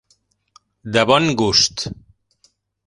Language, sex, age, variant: Catalan, male, 50-59, Central